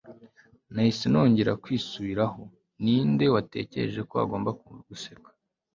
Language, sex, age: Kinyarwanda, male, 19-29